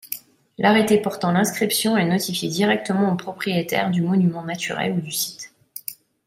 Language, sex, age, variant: French, female, 30-39, Français de métropole